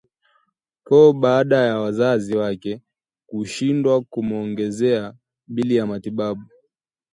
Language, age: Swahili, 19-29